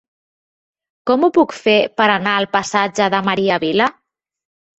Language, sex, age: Catalan, female, 30-39